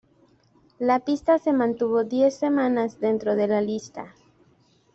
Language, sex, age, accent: Spanish, female, 19-29, México